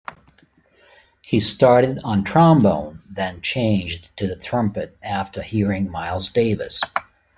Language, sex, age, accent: English, male, 40-49, United States English